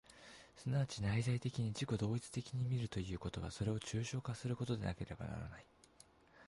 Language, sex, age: Japanese, male, 19-29